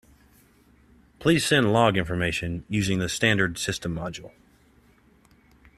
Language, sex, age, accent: English, male, 30-39, United States English